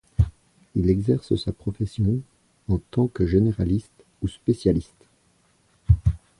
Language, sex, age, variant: French, male, 50-59, Français de métropole